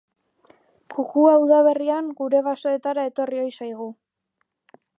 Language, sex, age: Basque, female, 19-29